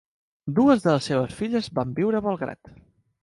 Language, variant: Catalan, Central